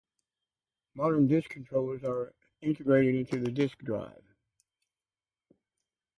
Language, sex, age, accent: English, male, 60-69, United States English